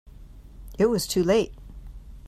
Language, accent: English, United States English